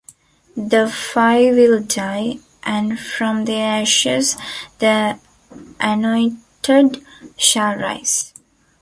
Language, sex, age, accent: English, female, 19-29, India and South Asia (India, Pakistan, Sri Lanka)